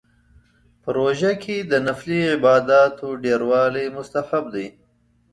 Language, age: Pashto, 30-39